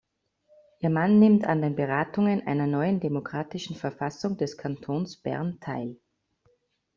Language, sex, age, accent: German, female, 30-39, Österreichisches Deutsch